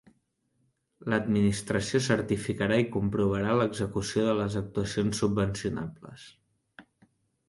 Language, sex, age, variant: Catalan, male, 19-29, Central